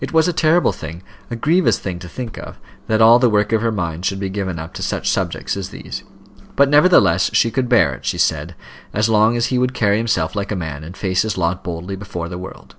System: none